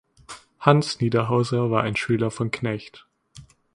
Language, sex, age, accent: German, male, under 19, Deutschland Deutsch